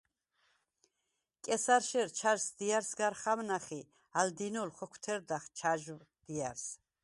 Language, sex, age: Svan, female, 70-79